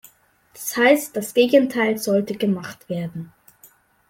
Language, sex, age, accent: German, male, under 19, Deutschland Deutsch